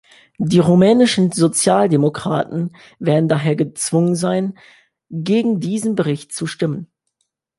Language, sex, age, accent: German, male, 19-29, Deutschland Deutsch